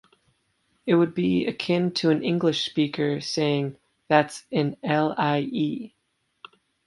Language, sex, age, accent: English, male, 19-29, United States English